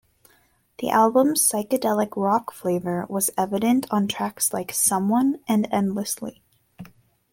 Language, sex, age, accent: English, female, under 19, United States English